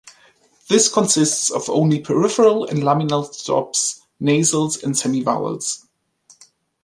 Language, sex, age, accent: English, male, 40-49, England English